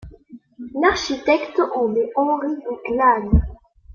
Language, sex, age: French, female, 19-29